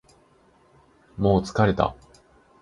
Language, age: Japanese, 19-29